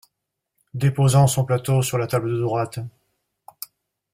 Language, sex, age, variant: French, male, 50-59, Français de métropole